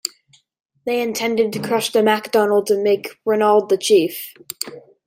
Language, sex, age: English, male, under 19